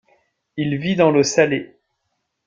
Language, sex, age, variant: French, male, 19-29, Français de métropole